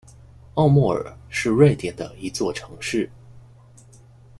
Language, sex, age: Chinese, male, 19-29